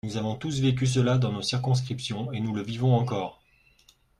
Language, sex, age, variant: French, male, 40-49, Français de métropole